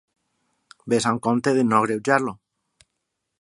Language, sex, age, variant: Catalan, male, 40-49, Valencià meridional